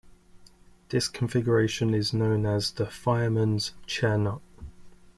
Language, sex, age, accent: English, male, 30-39, England English